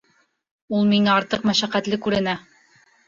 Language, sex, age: Bashkir, female, 30-39